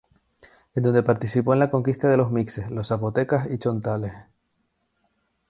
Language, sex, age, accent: Spanish, male, 19-29, España: Islas Canarias